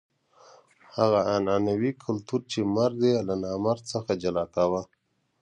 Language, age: Pashto, 19-29